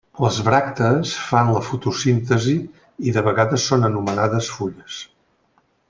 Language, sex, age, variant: Catalan, male, 60-69, Central